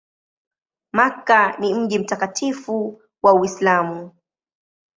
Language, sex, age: Swahili, female, 19-29